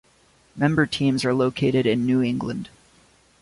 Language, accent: English, United States English